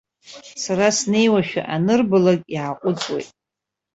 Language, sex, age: Abkhazian, female, 40-49